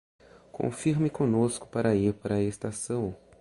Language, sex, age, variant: Portuguese, male, 19-29, Portuguese (Brasil)